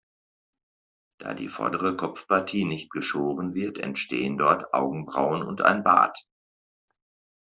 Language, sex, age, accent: German, male, 50-59, Deutschland Deutsch